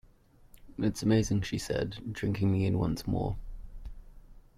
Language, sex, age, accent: English, male, 19-29, England English